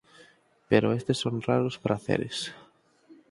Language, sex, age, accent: Galician, male, 19-29, Normativo (estándar)